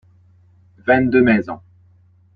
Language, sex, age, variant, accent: French, male, 40-49, Français d'Amérique du Nord, Français du Canada